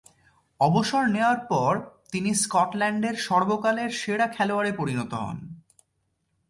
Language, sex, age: Bengali, male, 19-29